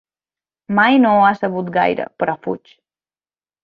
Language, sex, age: Catalan, female, 30-39